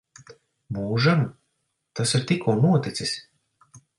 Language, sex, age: Latvian, male, 40-49